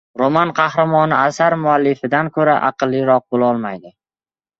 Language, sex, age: Uzbek, male, 19-29